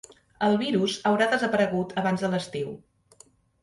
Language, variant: Catalan, Central